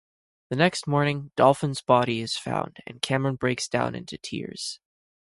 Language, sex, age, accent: English, male, 19-29, United States English